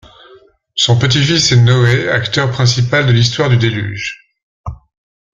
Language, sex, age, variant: French, male, 50-59, Français de métropole